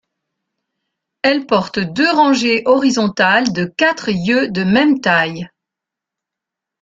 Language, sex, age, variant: French, female, 60-69, Français de métropole